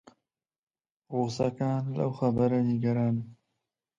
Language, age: Central Kurdish, 19-29